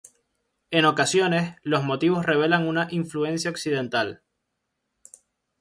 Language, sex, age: Spanish, male, 19-29